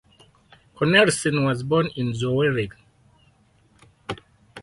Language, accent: English, Southern African (South Africa, Zimbabwe, Namibia)